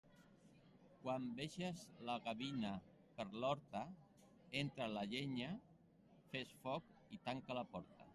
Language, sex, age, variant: Catalan, female, 50-59, Central